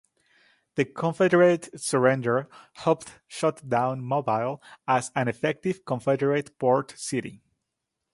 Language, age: English, 19-29